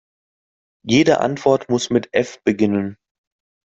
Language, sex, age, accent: German, male, 30-39, Deutschland Deutsch